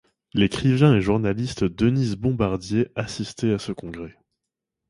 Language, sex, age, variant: French, male, 30-39, Français de métropole